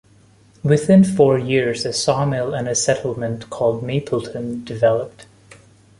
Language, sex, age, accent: English, male, 30-39, India and South Asia (India, Pakistan, Sri Lanka)